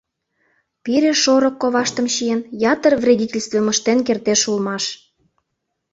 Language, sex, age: Mari, female, 19-29